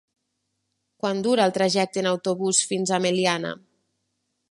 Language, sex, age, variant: Catalan, female, 30-39, Nord-Occidental